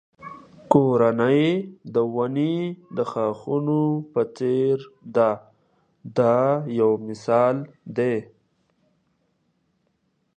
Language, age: Pashto, 19-29